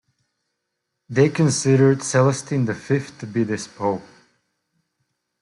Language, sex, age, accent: English, male, 19-29, United States English